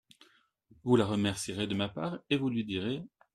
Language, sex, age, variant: French, male, 30-39, Français de métropole